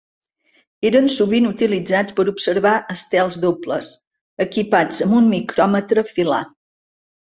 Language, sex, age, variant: Catalan, female, 50-59, Central